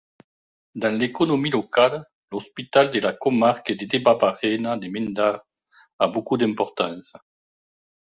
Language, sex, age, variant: French, male, 60-69, Français de métropole